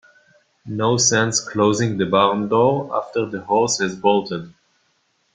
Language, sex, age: English, male, 19-29